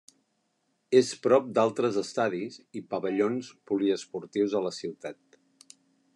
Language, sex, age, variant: Catalan, male, 50-59, Central